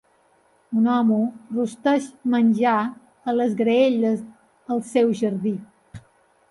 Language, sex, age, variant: Catalan, female, 50-59, Balear